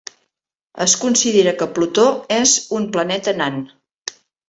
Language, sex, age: Catalan, female, 60-69